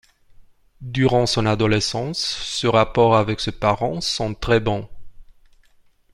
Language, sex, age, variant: French, male, 30-39, Français d'Europe